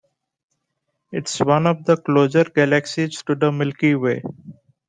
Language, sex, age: English, male, 19-29